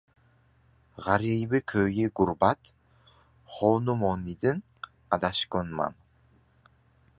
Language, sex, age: Uzbek, male, 19-29